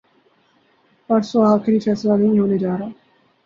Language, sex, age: Urdu, male, 19-29